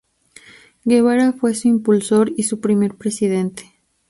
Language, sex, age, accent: Spanish, female, 19-29, México